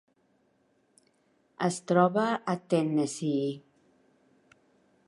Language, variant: Catalan, Central